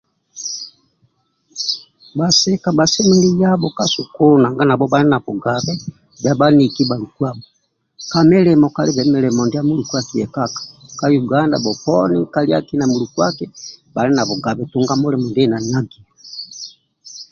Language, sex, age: Amba (Uganda), male, 60-69